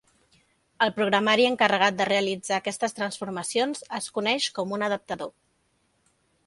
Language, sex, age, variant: Catalan, female, 40-49, Central